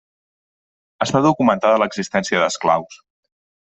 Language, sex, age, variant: Catalan, male, 30-39, Central